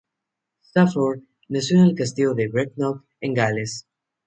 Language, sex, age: Spanish, male, under 19